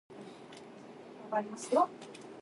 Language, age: Chinese, 19-29